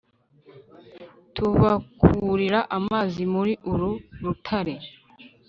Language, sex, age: Kinyarwanda, female, 19-29